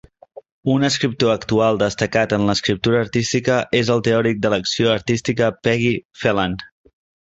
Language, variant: Catalan, Central